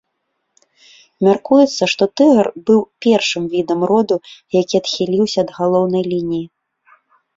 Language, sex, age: Belarusian, female, 30-39